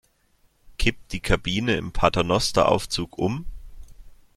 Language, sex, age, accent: German, male, 19-29, Deutschland Deutsch